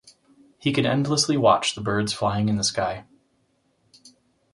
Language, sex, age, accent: English, male, 30-39, United States English